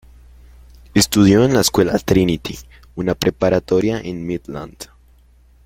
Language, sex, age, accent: Spanish, male, under 19, Andino-Pacífico: Colombia, Perú, Ecuador, oeste de Bolivia y Venezuela andina